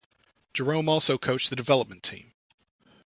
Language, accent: English, United States English